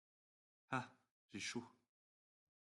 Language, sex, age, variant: French, male, 19-29, Français de métropole